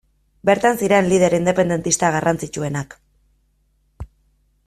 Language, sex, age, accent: Basque, female, 30-39, Erdialdekoa edo Nafarra (Gipuzkoa, Nafarroa)